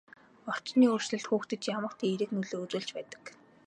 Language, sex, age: Mongolian, female, 19-29